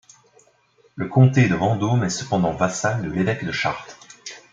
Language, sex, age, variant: French, male, 30-39, Français de métropole